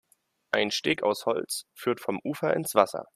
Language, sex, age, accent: German, male, 19-29, Deutschland Deutsch